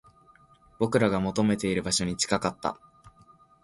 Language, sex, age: Japanese, male, under 19